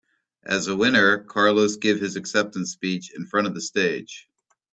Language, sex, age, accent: English, male, 40-49, United States English